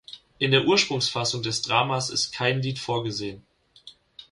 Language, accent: German, Deutschland Deutsch